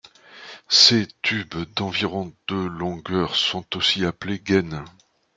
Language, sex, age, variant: French, male, 60-69, Français de métropole